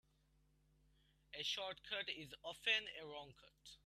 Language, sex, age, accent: English, male, under 19, United States English